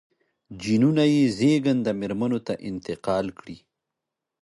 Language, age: Pashto, 30-39